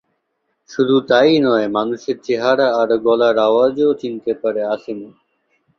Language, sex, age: Bengali, male, 19-29